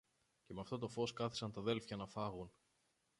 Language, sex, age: Greek, male, 30-39